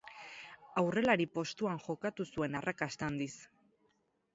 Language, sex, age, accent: Basque, female, 30-39, Erdialdekoa edo Nafarra (Gipuzkoa, Nafarroa)